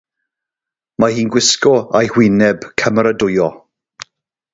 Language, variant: Welsh, South-Western Welsh